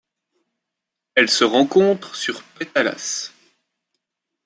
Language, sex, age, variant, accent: French, male, 30-39, Français d'Europe, Français de Belgique